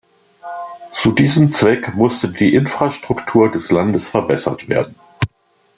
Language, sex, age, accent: German, male, 60-69, Deutschland Deutsch